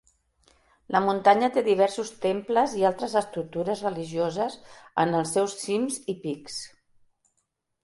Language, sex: Catalan, female